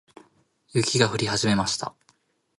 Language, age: Japanese, 19-29